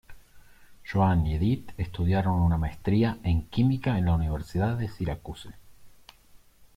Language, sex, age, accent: Spanish, male, 30-39, Rioplatense: Argentina, Uruguay, este de Bolivia, Paraguay